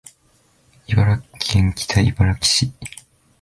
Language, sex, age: Japanese, male, 19-29